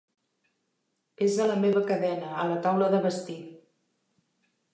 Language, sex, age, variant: Catalan, female, 60-69, Central